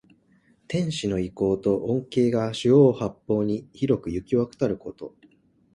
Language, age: Japanese, 19-29